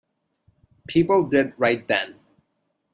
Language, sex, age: English, male, 19-29